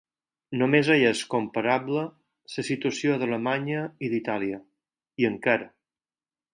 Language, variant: Catalan, Balear